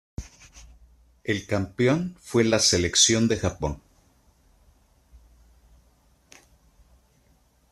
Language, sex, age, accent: Spanish, male, 50-59, México